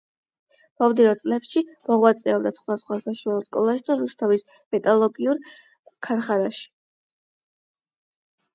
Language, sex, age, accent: Georgian, male, under 19, ჩვეულებრივი